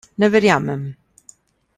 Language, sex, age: Slovenian, female, 60-69